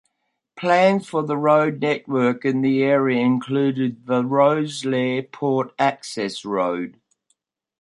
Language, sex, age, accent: English, male, 70-79, Australian English